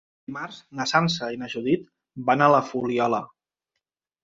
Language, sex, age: Catalan, male, 40-49